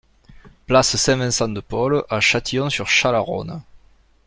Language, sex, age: French, male, 40-49